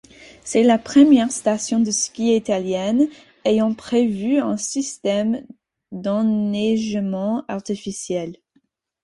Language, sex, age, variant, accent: French, female, 19-29, Français d'Amérique du Nord, Français des États-Unis